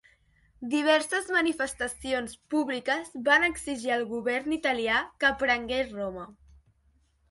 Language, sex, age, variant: Catalan, female, 40-49, Central